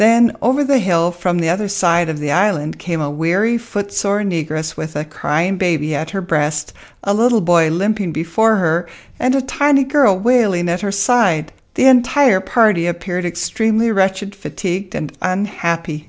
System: none